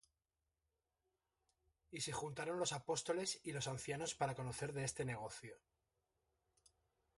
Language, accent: Spanish, España: Norte peninsular (Asturias, Castilla y León, Cantabria, País Vasco, Navarra, Aragón, La Rioja, Guadalajara, Cuenca)